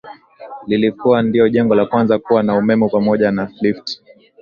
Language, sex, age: Swahili, male, 19-29